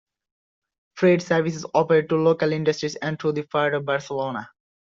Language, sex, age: English, male, under 19